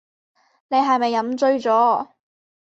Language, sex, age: Cantonese, female, 19-29